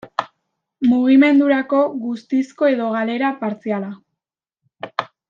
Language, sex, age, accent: Basque, female, under 19, Mendebalekoa (Araba, Bizkaia, Gipuzkoako mendebaleko herri batzuk)